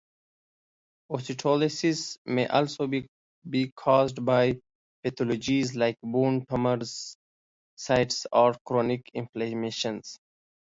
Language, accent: English, United States English